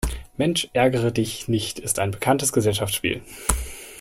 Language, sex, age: German, male, 19-29